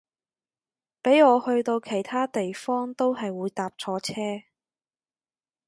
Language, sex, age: Cantonese, female, 19-29